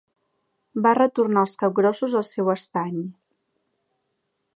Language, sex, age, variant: Catalan, female, 19-29, Central